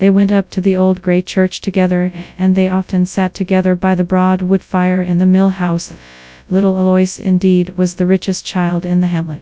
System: TTS, FastPitch